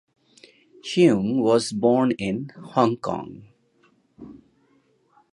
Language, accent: English, India and South Asia (India, Pakistan, Sri Lanka)